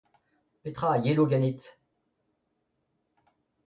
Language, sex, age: Breton, male, 30-39